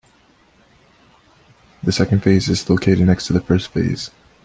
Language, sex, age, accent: English, male, 19-29, United States English